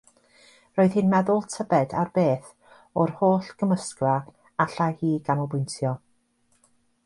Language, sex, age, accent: Welsh, female, 60-69, Y Deyrnas Unedig Cymraeg